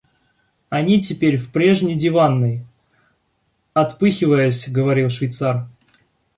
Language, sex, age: Russian, male, 19-29